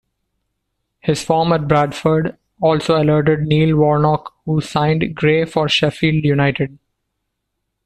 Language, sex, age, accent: English, male, 40-49, India and South Asia (India, Pakistan, Sri Lanka)